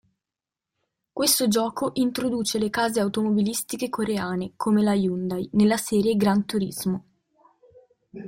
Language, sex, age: Italian, female, 19-29